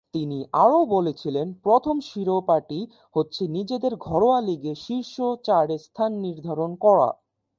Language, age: Bengali, 19-29